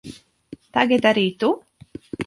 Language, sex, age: Latvian, female, 19-29